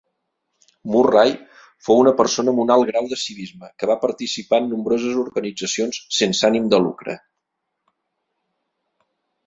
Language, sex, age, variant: Catalan, male, 40-49, Central